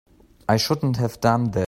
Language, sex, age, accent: English, male, 19-29, United States English